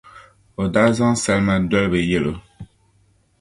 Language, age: Dagbani, 30-39